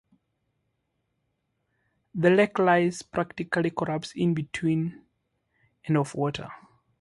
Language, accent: English, England English